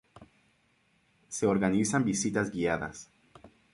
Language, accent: Spanish, América central